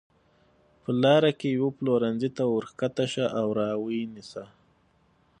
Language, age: Pashto, 19-29